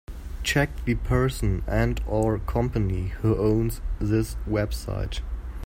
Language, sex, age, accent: English, male, 19-29, United States English